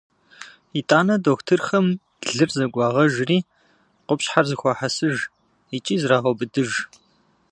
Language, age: Kabardian, 40-49